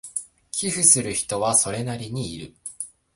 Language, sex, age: Japanese, male, 19-29